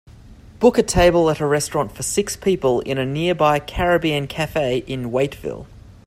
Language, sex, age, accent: English, male, 30-39, Australian English